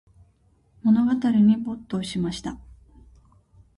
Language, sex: Japanese, female